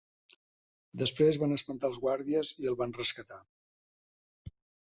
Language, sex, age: Catalan, male, 50-59